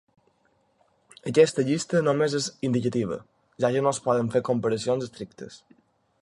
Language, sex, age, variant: Catalan, male, under 19, Balear